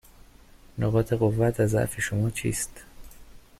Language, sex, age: Persian, male, 19-29